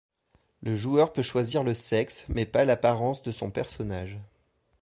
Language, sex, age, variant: French, male, 30-39, Français de métropole